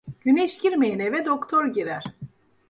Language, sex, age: Turkish, female, 50-59